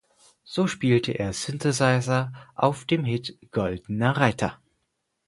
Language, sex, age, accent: German, male, 19-29, Deutschland Deutsch